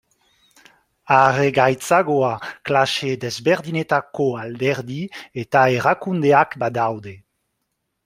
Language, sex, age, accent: Basque, male, 40-49, Nafar-lapurtarra edo Zuberotarra (Lapurdi, Nafarroa Beherea, Zuberoa)